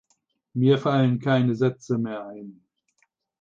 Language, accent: German, Deutschland Deutsch